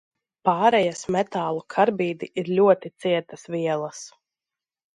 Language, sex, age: Latvian, female, 19-29